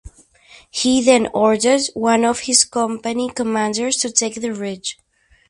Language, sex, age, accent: English, male, under 19, West Indies and Bermuda (Bahamas, Bermuda, Jamaica, Trinidad)